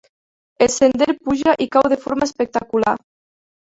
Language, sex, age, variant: Catalan, female, under 19, Nord-Occidental